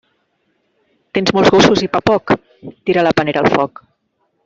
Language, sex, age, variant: Catalan, female, 40-49, Central